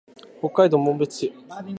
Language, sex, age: Japanese, male, 19-29